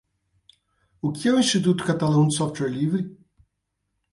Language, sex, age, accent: Portuguese, male, 19-29, Paulista